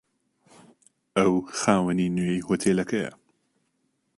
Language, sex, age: Central Kurdish, male, 30-39